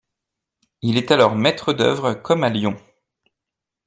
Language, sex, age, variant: French, male, 30-39, Français de métropole